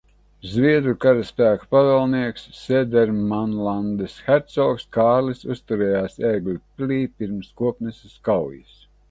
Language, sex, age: Latvian, male, 60-69